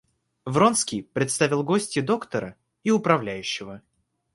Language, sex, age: Russian, male, under 19